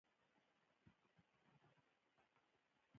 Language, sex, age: Pashto, female, 19-29